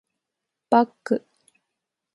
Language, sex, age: Japanese, female, 19-29